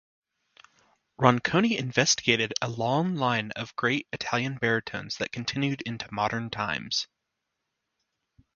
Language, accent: English, United States English